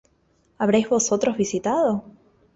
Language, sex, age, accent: Spanish, female, 19-29, Rioplatense: Argentina, Uruguay, este de Bolivia, Paraguay